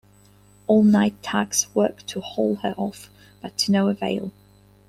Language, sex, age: English, female, 30-39